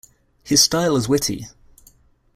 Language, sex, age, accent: English, male, 30-39, England English